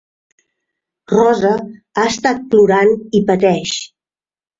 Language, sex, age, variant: Catalan, female, 40-49, Central